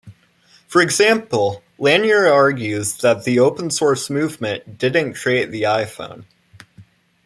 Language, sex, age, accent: English, male, under 19, United States English